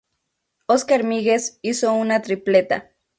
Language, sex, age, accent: Spanish, female, 30-39, México